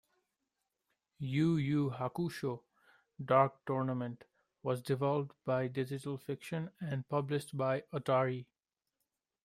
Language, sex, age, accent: English, male, 19-29, India and South Asia (India, Pakistan, Sri Lanka)